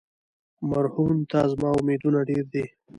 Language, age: Pashto, 19-29